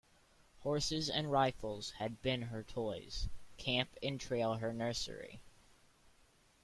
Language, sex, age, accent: English, male, under 19, United States English